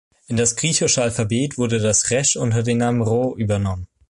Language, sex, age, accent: German, male, under 19, Deutschland Deutsch